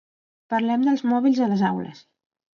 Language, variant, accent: Catalan, Central, central